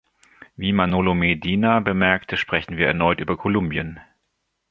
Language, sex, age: German, male, 40-49